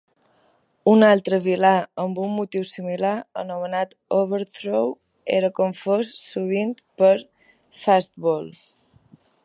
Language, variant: Catalan, Balear